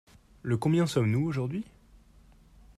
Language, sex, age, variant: French, male, 19-29, Français de métropole